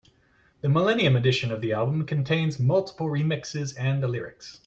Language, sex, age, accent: English, male, 40-49, United States English